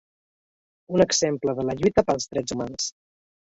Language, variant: Catalan, Balear